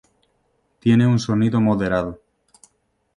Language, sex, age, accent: Spanish, male, 30-39, España: Norte peninsular (Asturias, Castilla y León, Cantabria, País Vasco, Navarra, Aragón, La Rioja, Guadalajara, Cuenca)